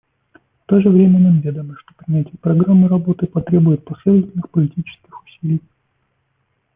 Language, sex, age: Russian, male, 30-39